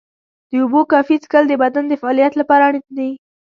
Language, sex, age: Pashto, female, 19-29